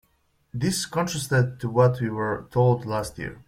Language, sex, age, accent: English, male, 19-29, United States English